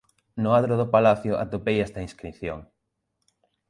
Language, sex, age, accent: Galician, male, 30-39, Normativo (estándar)